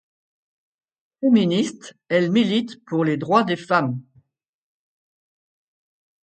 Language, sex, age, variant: French, female, 60-69, Français de métropole